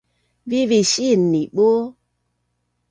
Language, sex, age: Bunun, female, 60-69